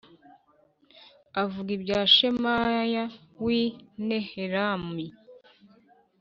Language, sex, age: Kinyarwanda, female, 19-29